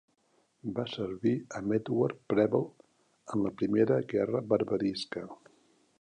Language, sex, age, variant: Catalan, male, 70-79, Central